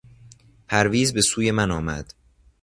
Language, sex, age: Persian, male, under 19